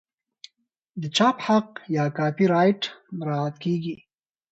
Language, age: Pashto, 19-29